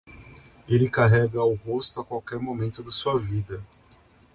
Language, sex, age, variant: Portuguese, male, 40-49, Portuguese (Brasil)